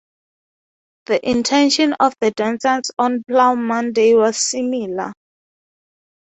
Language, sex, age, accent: English, female, 19-29, Southern African (South Africa, Zimbabwe, Namibia)